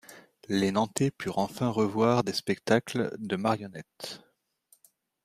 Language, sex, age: French, male, 30-39